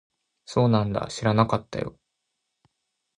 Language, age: Japanese, 19-29